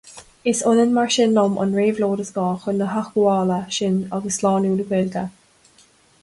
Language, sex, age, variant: Irish, female, 19-29, Gaeilge na Mumhan